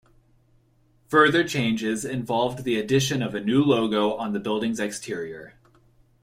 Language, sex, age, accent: English, male, 30-39, United States English